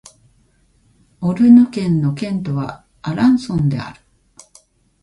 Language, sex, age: Japanese, female, 50-59